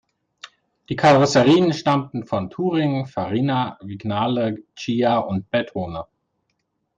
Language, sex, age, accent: German, male, 40-49, Deutschland Deutsch